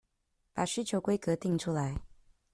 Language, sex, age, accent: Chinese, female, 19-29, 出生地：臺北市